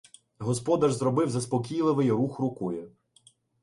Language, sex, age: Ukrainian, male, 19-29